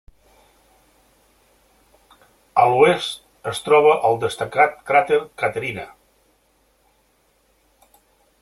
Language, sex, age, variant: Catalan, male, 60-69, Central